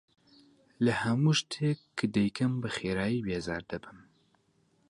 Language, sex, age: Central Kurdish, male, 19-29